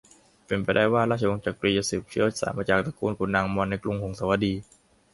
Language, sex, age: Thai, male, under 19